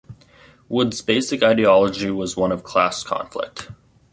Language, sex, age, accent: English, male, 19-29, United States English